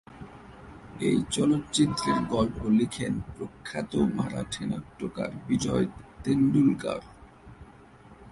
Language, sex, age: Bengali, male, 30-39